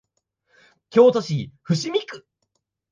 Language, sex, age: Japanese, male, 19-29